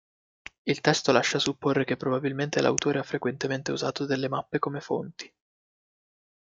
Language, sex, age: Italian, male, 19-29